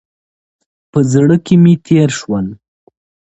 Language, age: Pashto, 19-29